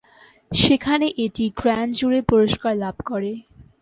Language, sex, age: Bengali, female, 19-29